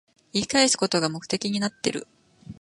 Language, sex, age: Japanese, female, 19-29